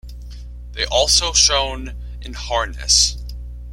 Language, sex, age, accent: English, male, under 19, United States English